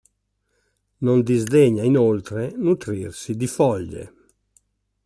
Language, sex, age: Italian, male, 60-69